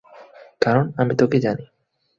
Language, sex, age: Bengali, male, 19-29